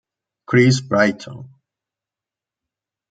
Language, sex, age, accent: Spanish, male, 30-39, México